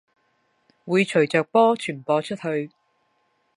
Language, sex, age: Chinese, female, 30-39